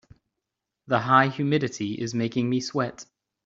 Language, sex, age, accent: English, male, 30-39, United States English